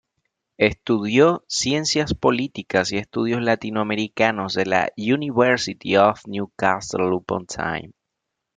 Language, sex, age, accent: Spanish, male, 30-39, Caribe: Cuba, Venezuela, Puerto Rico, República Dominicana, Panamá, Colombia caribeña, México caribeño, Costa del golfo de México